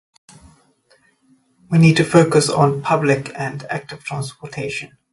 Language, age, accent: English, 30-39, Southern African (South Africa, Zimbabwe, Namibia)